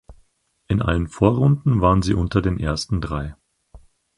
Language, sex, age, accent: German, male, 19-29, Deutschland Deutsch